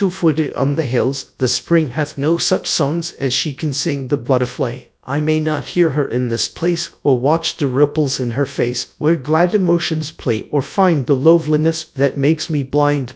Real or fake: fake